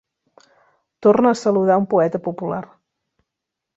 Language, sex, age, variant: Catalan, female, 40-49, Central